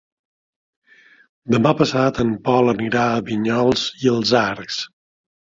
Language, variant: Catalan, Balear